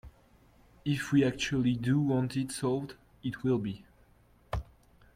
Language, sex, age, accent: English, male, 19-29, England English